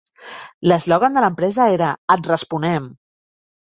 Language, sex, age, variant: Catalan, female, 40-49, Central